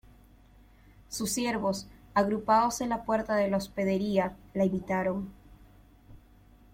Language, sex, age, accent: Spanish, female, 19-29, Andino-Pacífico: Colombia, Perú, Ecuador, oeste de Bolivia y Venezuela andina